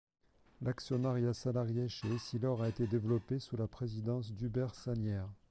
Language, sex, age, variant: French, male, 40-49, Français de métropole